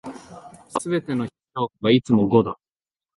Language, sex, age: Japanese, male, under 19